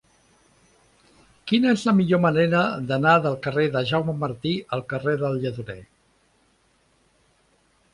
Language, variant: Catalan, Central